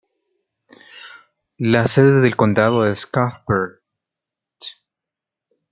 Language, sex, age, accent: Spanish, male, 19-29, América central